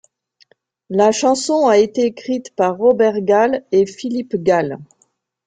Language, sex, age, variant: French, female, 40-49, Français de métropole